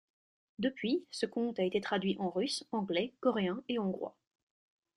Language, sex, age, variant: French, female, 19-29, Français de métropole